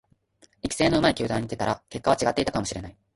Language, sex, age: Japanese, male, 19-29